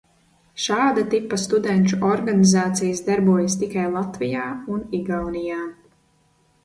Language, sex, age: Latvian, female, 19-29